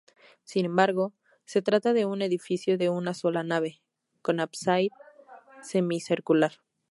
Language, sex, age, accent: Spanish, female, 19-29, México